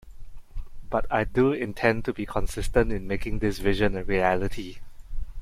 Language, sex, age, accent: English, male, 19-29, Singaporean English